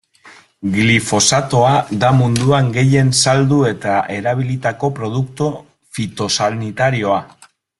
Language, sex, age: Basque, male, 30-39